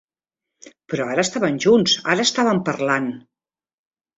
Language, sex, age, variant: Catalan, female, 50-59, Central